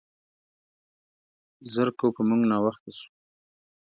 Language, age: Pashto, 30-39